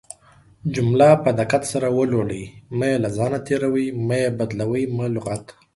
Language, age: Pashto, 30-39